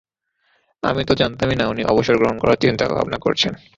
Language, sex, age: Bengali, male, 19-29